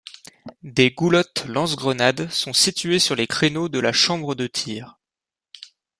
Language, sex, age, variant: French, male, 19-29, Français de métropole